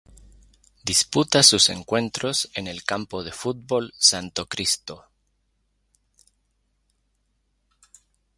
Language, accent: Spanish, Rioplatense: Argentina, Uruguay, este de Bolivia, Paraguay